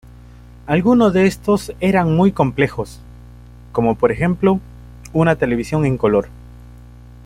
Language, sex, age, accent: Spanish, male, 19-29, Andino-Pacífico: Colombia, Perú, Ecuador, oeste de Bolivia y Venezuela andina